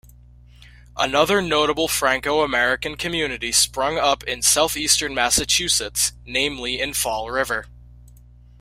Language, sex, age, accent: English, male, under 19, United States English